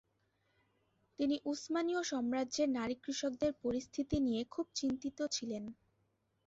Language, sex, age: Bengali, female, 19-29